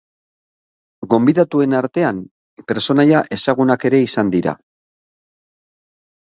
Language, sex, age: Basque, male, 60-69